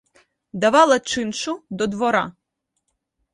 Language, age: Ukrainian, 19-29